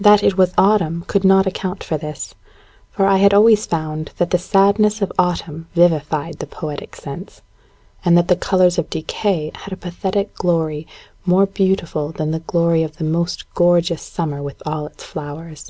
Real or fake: real